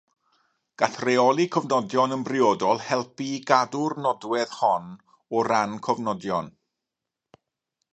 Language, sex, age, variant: Welsh, male, 40-49, Mid Wales